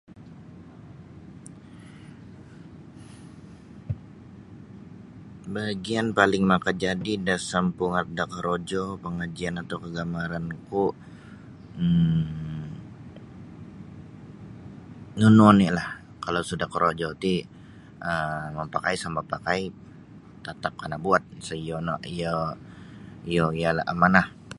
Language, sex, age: Sabah Bisaya, male, 19-29